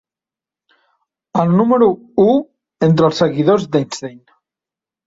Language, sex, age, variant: Catalan, male, 30-39, Central